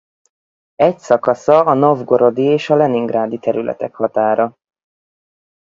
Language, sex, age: Hungarian, male, 30-39